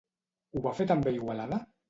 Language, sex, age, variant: Catalan, male, 50-59, Central